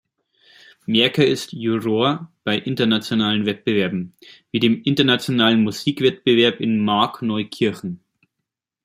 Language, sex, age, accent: German, male, 30-39, Deutschland Deutsch